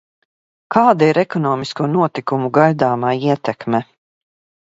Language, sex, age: Latvian, female, 50-59